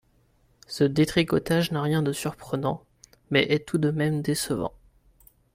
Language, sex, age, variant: French, male, 19-29, Français de métropole